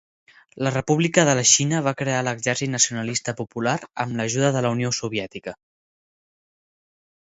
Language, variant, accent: Catalan, Central, central